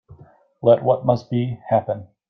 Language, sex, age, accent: English, male, 30-39, United States English